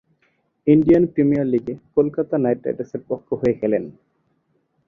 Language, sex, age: Bengali, male, 19-29